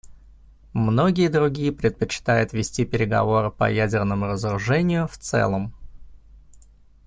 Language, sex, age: Russian, male, 30-39